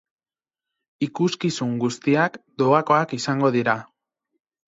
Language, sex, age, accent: Basque, male, 30-39, Mendebalekoa (Araba, Bizkaia, Gipuzkoako mendebaleko herri batzuk)